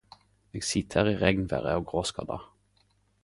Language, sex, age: Norwegian Nynorsk, male, 19-29